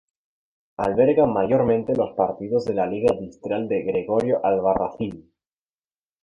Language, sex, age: Spanish, male, 19-29